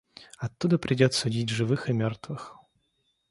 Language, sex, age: Russian, male, 19-29